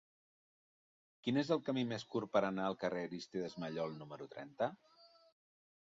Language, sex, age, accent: Catalan, male, 40-49, Neutre